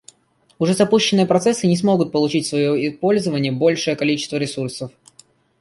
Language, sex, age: Russian, male, under 19